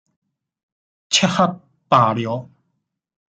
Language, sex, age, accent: Chinese, male, 30-39, 出生地：江苏省